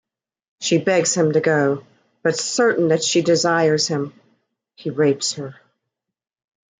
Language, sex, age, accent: English, female, 60-69, United States English